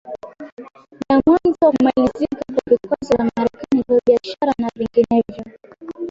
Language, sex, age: Swahili, female, 19-29